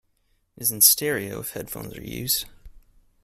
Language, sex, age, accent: English, male, 19-29, United States English